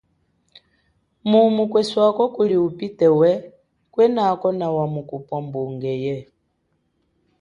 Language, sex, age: Chokwe, female, 19-29